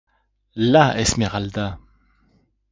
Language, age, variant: French, 40-49, Français de métropole